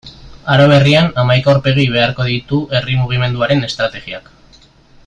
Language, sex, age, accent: Basque, male, 19-29, Mendebalekoa (Araba, Bizkaia, Gipuzkoako mendebaleko herri batzuk)